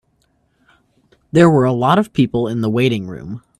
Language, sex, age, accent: English, male, under 19, United States English